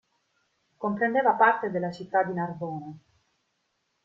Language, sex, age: Italian, female, 19-29